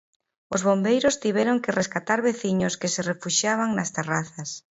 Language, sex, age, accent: Galician, female, 40-49, Central (gheada)